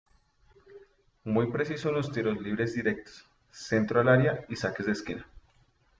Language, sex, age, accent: Spanish, male, 19-29, Andino-Pacífico: Colombia, Perú, Ecuador, oeste de Bolivia y Venezuela andina